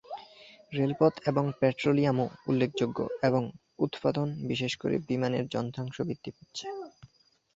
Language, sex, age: Bengali, male, under 19